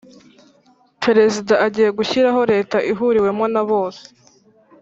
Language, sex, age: Kinyarwanda, female, under 19